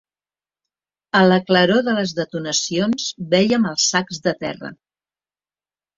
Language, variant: Catalan, Central